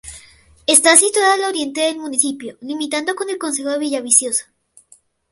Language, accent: Spanish, Andino-Pacífico: Colombia, Perú, Ecuador, oeste de Bolivia y Venezuela andina